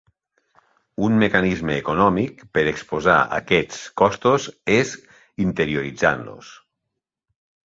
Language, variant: Catalan, Septentrional